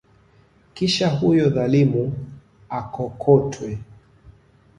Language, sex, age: Swahili, male, 30-39